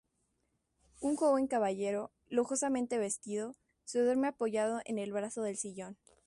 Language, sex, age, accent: Spanish, female, under 19, México